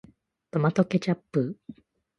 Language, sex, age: Japanese, female, 19-29